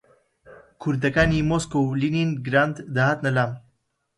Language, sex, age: Central Kurdish, male, 19-29